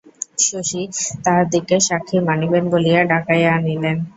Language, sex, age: Bengali, female, 19-29